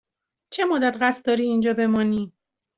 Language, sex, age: Persian, female, 40-49